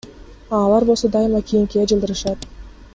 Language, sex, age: Kyrgyz, female, 19-29